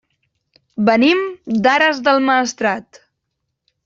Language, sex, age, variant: Catalan, female, 19-29, Central